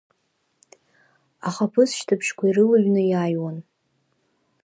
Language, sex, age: Abkhazian, female, 19-29